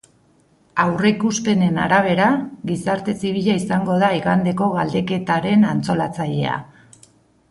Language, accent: Basque, Erdialdekoa edo Nafarra (Gipuzkoa, Nafarroa)